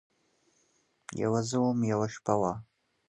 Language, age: Pashto, 19-29